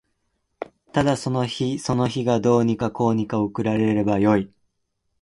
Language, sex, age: Japanese, male, 19-29